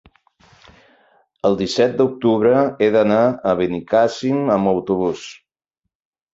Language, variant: Catalan, Central